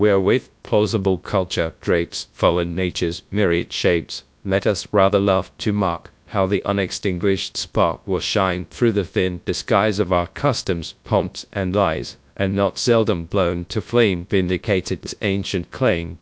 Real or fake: fake